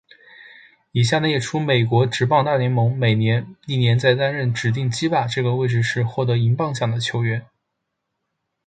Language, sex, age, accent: Chinese, male, under 19, 出生地：湖北省